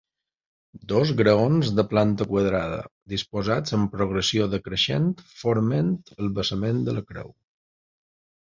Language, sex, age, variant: Catalan, male, 40-49, Balear